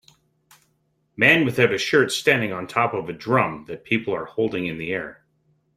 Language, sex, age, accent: English, male, 30-39, Canadian English